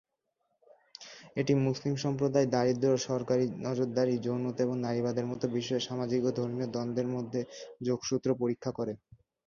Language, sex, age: Bengali, male, 19-29